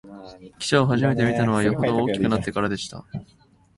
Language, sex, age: Japanese, male, 19-29